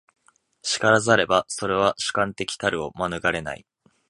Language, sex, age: Japanese, male, 19-29